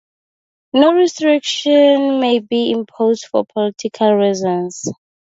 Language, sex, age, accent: English, female, 19-29, Southern African (South Africa, Zimbabwe, Namibia)